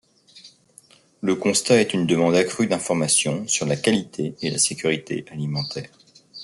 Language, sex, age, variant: French, male, 40-49, Français de métropole